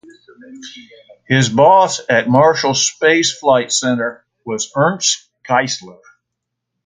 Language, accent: English, United States English